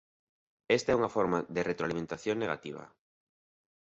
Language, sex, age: Galician, male, 30-39